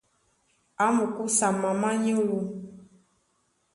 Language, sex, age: Duala, female, 19-29